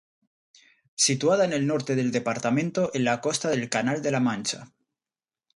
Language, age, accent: Spanish, 19-29, España: Norte peninsular (Asturias, Castilla y León, Cantabria, País Vasco, Navarra, Aragón, La Rioja, Guadalajara, Cuenca)